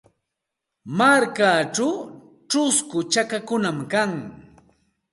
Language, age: Santa Ana de Tusi Pasco Quechua, 40-49